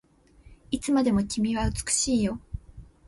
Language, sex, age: Japanese, female, 19-29